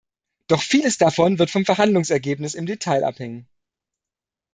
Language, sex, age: German, male, 30-39